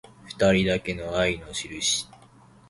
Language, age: Japanese, 19-29